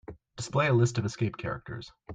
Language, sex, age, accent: English, male, under 19, United States English